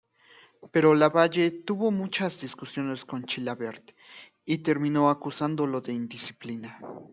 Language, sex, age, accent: Spanish, male, 19-29, México